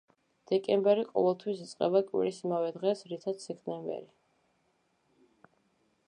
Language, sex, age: Georgian, female, under 19